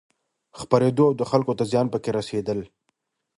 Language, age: Pashto, 19-29